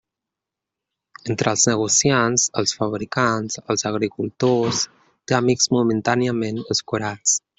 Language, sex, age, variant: Catalan, male, 19-29, Central